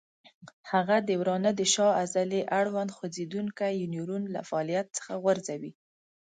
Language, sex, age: Pashto, female, 19-29